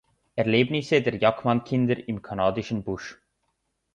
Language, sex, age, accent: German, male, 19-29, Schweizerdeutsch